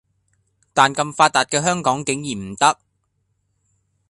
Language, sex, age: Cantonese, male, 19-29